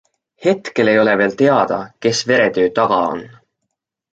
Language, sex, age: Estonian, male, 19-29